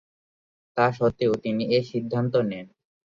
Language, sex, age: Bengali, male, 19-29